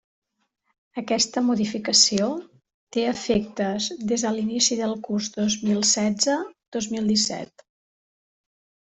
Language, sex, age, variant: Catalan, female, 50-59, Central